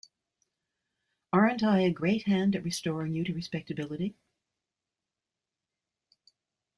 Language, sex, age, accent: English, female, 60-69, United States English